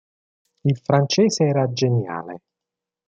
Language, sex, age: Italian, male, 40-49